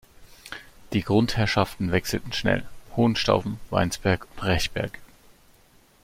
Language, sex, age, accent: German, male, 30-39, Deutschland Deutsch